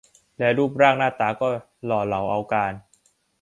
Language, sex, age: Thai, male, under 19